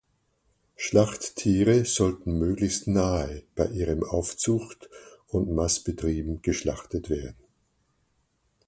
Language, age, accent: German, 70-79, Österreichisches Deutsch